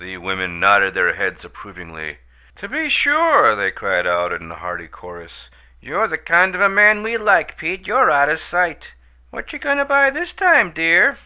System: none